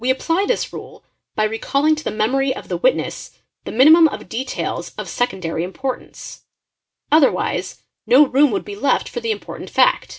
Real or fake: real